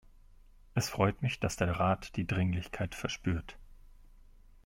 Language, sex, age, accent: German, male, 40-49, Deutschland Deutsch